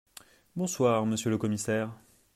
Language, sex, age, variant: French, male, 19-29, Français de métropole